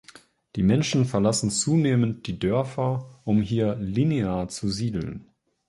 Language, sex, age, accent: German, male, 19-29, Deutschland Deutsch